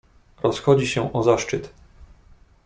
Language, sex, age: Polish, male, 19-29